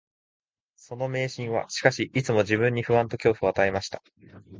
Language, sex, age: Japanese, male, 19-29